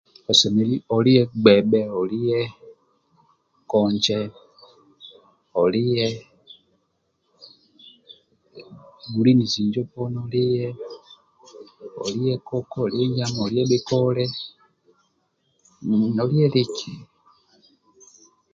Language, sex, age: Amba (Uganda), male, 30-39